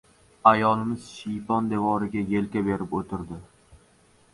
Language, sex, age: Uzbek, male, under 19